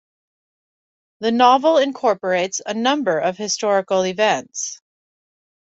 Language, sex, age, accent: English, female, 50-59, United States English